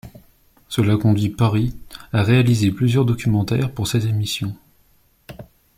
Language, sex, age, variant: French, male, 19-29, Français de métropole